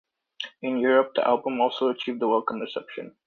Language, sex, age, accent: English, male, 19-29, United States English